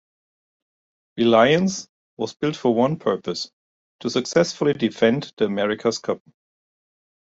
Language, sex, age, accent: English, male, 40-49, United States English